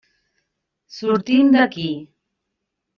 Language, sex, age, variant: Catalan, female, 30-39, Central